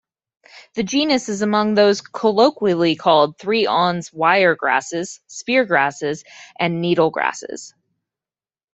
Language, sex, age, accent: English, female, 19-29, United States English